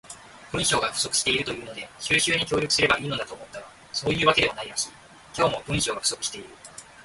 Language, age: Japanese, 19-29